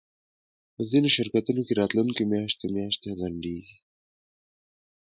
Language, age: Pashto, 19-29